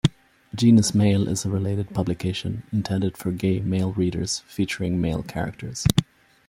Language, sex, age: English, male, 30-39